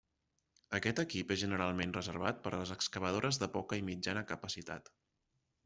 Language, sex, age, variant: Catalan, male, 30-39, Central